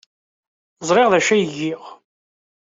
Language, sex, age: Kabyle, male, 19-29